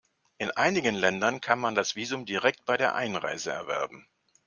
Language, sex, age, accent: German, male, 60-69, Deutschland Deutsch